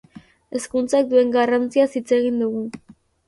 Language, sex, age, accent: Basque, female, 19-29, Mendebalekoa (Araba, Bizkaia, Gipuzkoako mendebaleko herri batzuk)